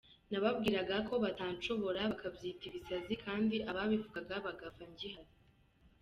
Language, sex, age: Kinyarwanda, female, under 19